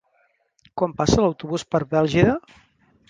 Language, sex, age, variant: Catalan, male, 50-59, Central